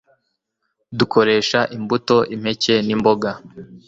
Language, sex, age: Kinyarwanda, male, 19-29